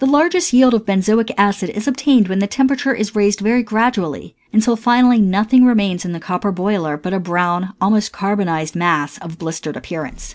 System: none